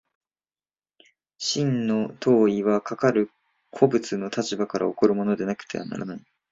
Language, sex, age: Japanese, male, 19-29